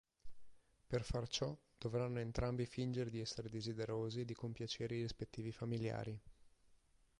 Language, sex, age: Italian, male, 30-39